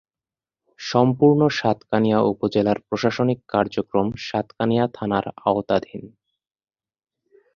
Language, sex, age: Bengali, male, 19-29